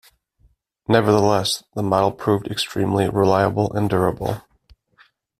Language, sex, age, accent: English, male, 40-49, United States English